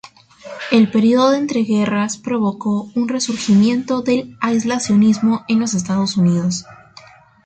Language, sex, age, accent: Spanish, female, 19-29, Andino-Pacífico: Colombia, Perú, Ecuador, oeste de Bolivia y Venezuela andina